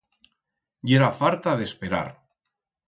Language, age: Aragonese, 30-39